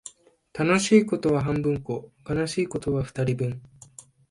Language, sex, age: Japanese, male, 19-29